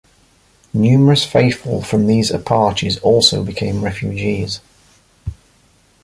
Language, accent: English, England English